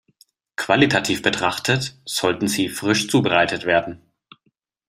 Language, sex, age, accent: German, male, 30-39, Deutschland Deutsch